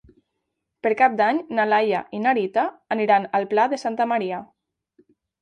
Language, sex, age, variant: Catalan, female, 19-29, Nord-Occidental